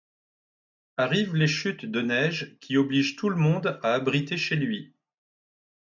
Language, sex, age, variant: French, male, 40-49, Français de métropole